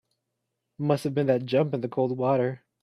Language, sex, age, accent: English, male, 19-29, United States English